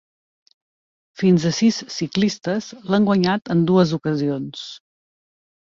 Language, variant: Catalan, Central